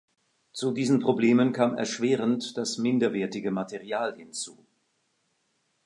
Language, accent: German, Schweizerdeutsch